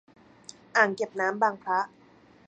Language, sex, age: Thai, female, 19-29